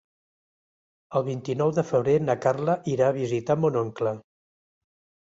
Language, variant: Catalan, Central